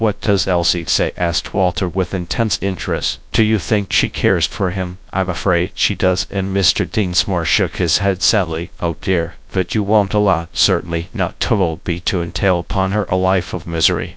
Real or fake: fake